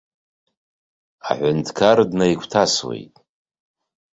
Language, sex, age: Abkhazian, male, 40-49